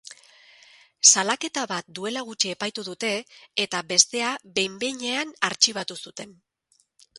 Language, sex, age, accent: Basque, female, 40-49, Erdialdekoa edo Nafarra (Gipuzkoa, Nafarroa)